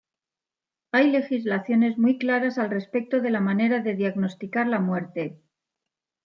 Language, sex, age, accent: Spanish, female, 50-59, España: Centro-Sur peninsular (Madrid, Toledo, Castilla-La Mancha)